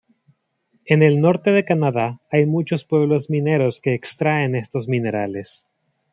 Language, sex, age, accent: Spanish, male, 30-39, América central